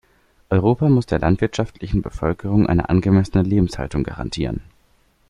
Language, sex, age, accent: German, male, under 19, Deutschland Deutsch